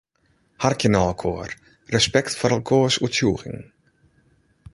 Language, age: Western Frisian, 40-49